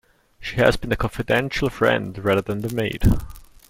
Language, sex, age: English, male, 30-39